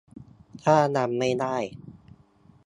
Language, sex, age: Thai, male, 19-29